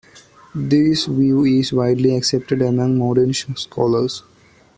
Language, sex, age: English, male, 19-29